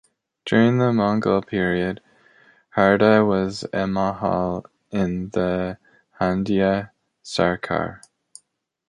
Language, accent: English, United States English